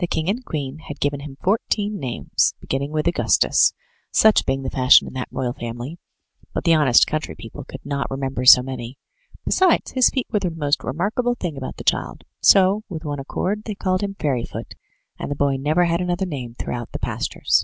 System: none